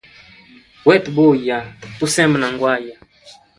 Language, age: Hemba, 19-29